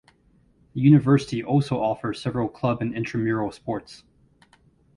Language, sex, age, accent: English, male, 40-49, United States English